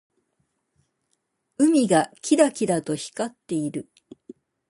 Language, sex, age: Japanese, female, 60-69